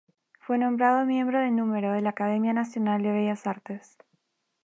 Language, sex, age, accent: Spanish, female, 19-29, Andino-Pacífico: Colombia, Perú, Ecuador, oeste de Bolivia y Venezuela andina